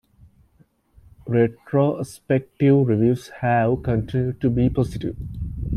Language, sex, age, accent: English, male, 19-29, England English